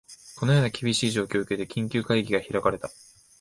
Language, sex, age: Japanese, male, 19-29